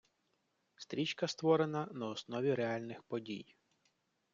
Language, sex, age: Ukrainian, male, 40-49